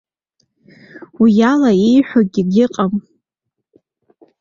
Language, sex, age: Abkhazian, female, 30-39